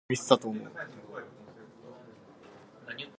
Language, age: English, 19-29